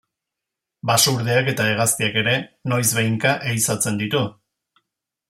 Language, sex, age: Basque, male, 50-59